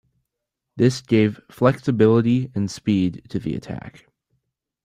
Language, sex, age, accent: English, male, under 19, United States English